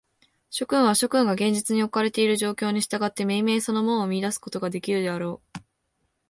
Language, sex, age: Japanese, female, under 19